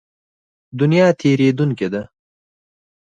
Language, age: Pashto, 19-29